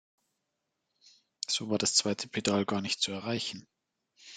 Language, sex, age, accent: German, male, 19-29, Deutschland Deutsch